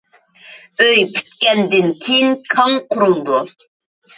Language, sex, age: Uyghur, female, 19-29